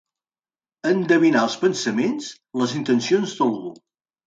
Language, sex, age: Catalan, male, 60-69